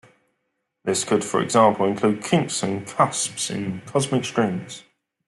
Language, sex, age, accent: English, male, 19-29, England English